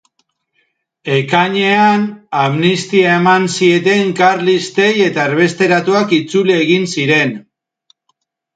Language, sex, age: Basque, male, 40-49